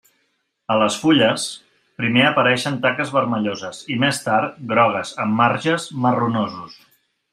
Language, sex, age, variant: Catalan, male, 40-49, Central